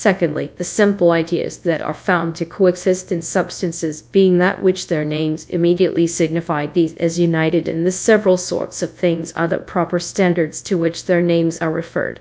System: TTS, GradTTS